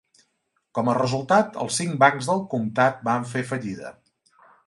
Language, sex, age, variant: Catalan, male, 40-49, Central